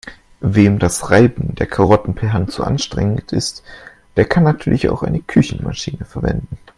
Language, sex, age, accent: German, male, 19-29, Deutschland Deutsch